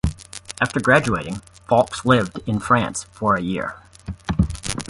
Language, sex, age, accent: English, male, 50-59, United States English